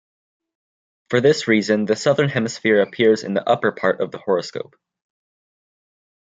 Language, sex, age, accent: English, male, under 19, United States English